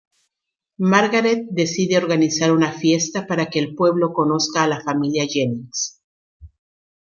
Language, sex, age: Spanish, female, 50-59